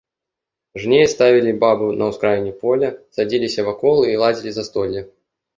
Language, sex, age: Belarusian, male, 19-29